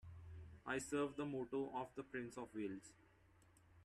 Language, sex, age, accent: English, male, 30-39, India and South Asia (India, Pakistan, Sri Lanka)